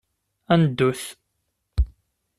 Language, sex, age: Kabyle, male, 19-29